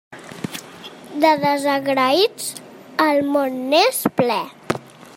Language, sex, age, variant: Catalan, female, 30-39, Central